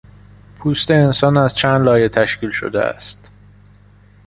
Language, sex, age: Persian, male, 19-29